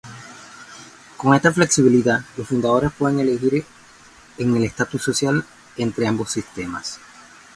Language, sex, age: Spanish, male, 40-49